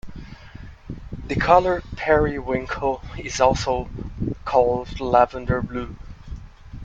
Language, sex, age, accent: English, male, 19-29, United States English